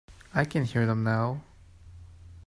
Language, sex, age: English, male, 19-29